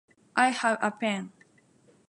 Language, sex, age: Japanese, female, 19-29